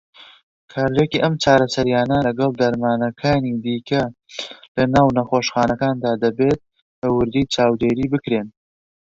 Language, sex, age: Central Kurdish, male, 30-39